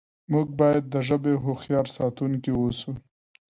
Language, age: Pashto, 19-29